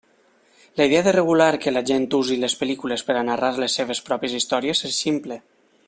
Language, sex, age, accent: Catalan, male, 19-29, valencià